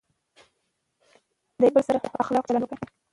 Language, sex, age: Pashto, female, 19-29